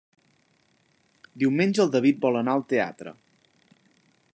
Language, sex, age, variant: Catalan, male, 19-29, Central